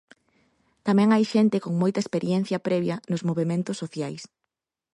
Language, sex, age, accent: Galician, female, 19-29, Oriental (común en zona oriental)